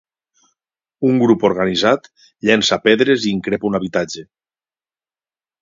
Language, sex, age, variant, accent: Catalan, male, 40-49, Valencià septentrional, valencià